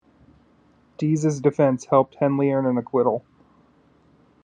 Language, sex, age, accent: English, male, 30-39, United States English